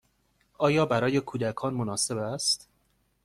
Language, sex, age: Persian, male, 19-29